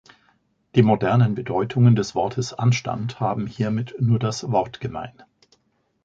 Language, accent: German, Deutschland Deutsch